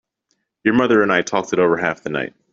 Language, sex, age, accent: English, male, under 19, United States English